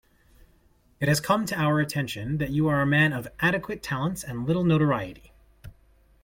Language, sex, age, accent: English, male, 19-29, United States English